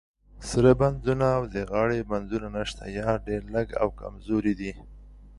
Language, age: Pashto, 40-49